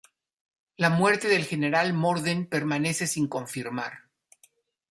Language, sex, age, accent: Spanish, male, 50-59, México